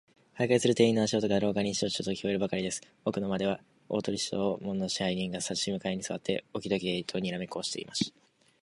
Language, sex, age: Japanese, male, 19-29